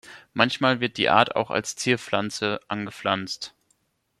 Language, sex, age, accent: German, male, 19-29, Deutschland Deutsch